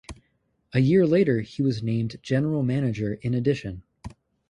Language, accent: English, United States English